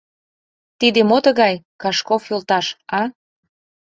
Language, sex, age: Mari, female, 30-39